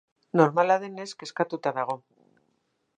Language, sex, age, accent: Basque, female, 60-69, Mendebalekoa (Araba, Bizkaia, Gipuzkoako mendebaleko herri batzuk)